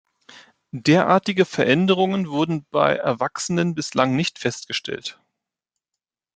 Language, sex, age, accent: German, male, 40-49, Deutschland Deutsch